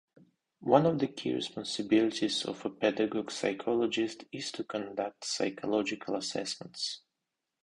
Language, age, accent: English, 19-29, Russian